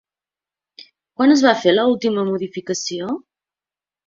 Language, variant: Catalan, Central